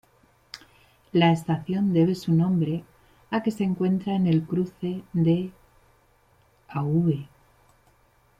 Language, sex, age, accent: Spanish, female, 50-59, España: Centro-Sur peninsular (Madrid, Toledo, Castilla-La Mancha)